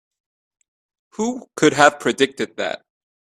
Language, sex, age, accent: English, male, 19-29, United States English